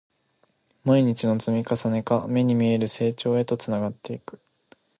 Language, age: Japanese, 19-29